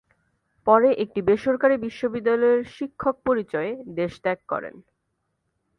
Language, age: Bengali, 19-29